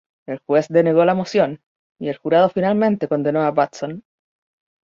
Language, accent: Spanish, Chileno: Chile, Cuyo